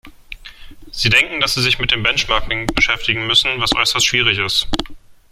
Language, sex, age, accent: German, male, 19-29, Deutschland Deutsch